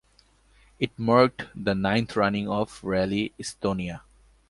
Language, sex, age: English, male, 19-29